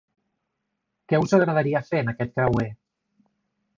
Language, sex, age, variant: Catalan, male, 40-49, Central